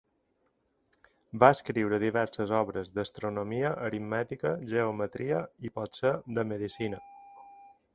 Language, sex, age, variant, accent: Catalan, male, 40-49, Balear, balear